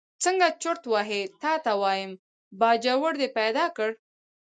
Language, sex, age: Pashto, female, 19-29